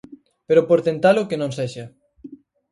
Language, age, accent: Galician, 19-29, Atlántico (seseo e gheada)